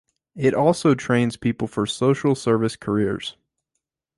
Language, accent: English, United States English